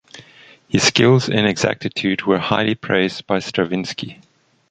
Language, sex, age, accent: English, male, 40-49, Southern African (South Africa, Zimbabwe, Namibia)